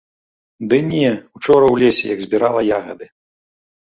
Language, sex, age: Belarusian, male, 40-49